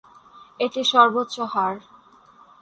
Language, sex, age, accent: Bengali, female, 19-29, Native